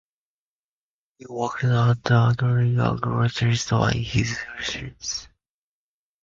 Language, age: English, 19-29